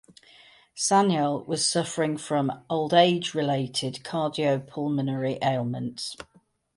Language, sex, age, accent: English, female, 50-59, England English